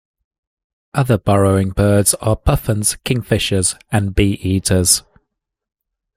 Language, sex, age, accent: English, male, 30-39, Southern African (South Africa, Zimbabwe, Namibia)